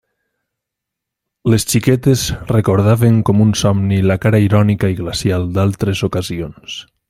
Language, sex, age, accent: Catalan, male, 19-29, valencià